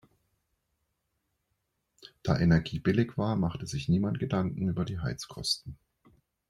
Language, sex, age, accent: German, male, 40-49, Deutschland Deutsch